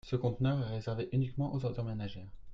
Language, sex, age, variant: French, male, 30-39, Français de métropole